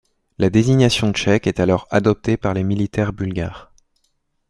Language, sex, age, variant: French, male, 19-29, Français de métropole